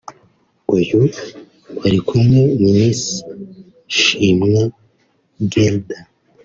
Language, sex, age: Kinyarwanda, male, 19-29